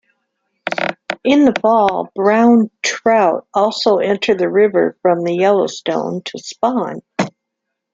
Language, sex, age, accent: English, female, 50-59, United States English